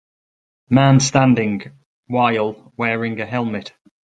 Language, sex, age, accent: English, male, 40-49, England English